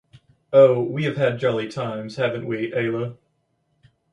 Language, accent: English, United States English